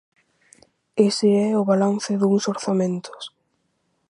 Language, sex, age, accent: Galician, female, under 19, Normativo (estándar)